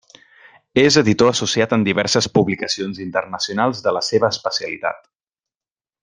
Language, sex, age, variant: Catalan, male, 19-29, Central